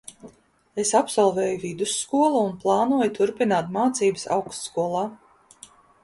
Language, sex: Latvian, female